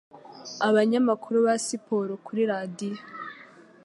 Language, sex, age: Kinyarwanda, female, 19-29